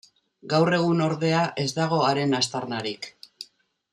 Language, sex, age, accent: Basque, female, 60-69, Mendebalekoa (Araba, Bizkaia, Gipuzkoako mendebaleko herri batzuk)